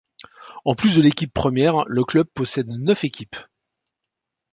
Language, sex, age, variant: French, male, 60-69, Français de métropole